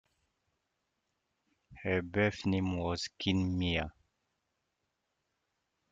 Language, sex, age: English, male, 30-39